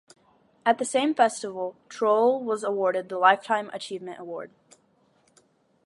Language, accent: English, United States English